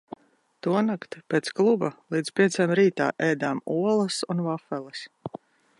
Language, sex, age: Latvian, female, 30-39